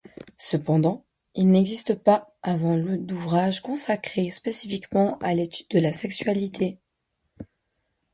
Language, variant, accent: French, Français d'Europe, Français de Suisse